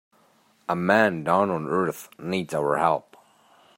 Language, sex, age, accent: English, male, 30-39, United States English